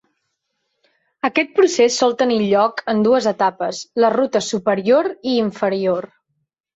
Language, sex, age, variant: Catalan, female, 19-29, Central